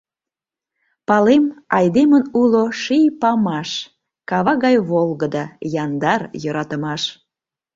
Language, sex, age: Mari, female, 40-49